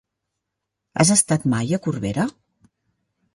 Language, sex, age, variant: Catalan, female, 50-59, Central